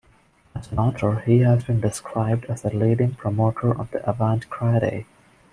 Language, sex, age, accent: English, male, 19-29, India and South Asia (India, Pakistan, Sri Lanka)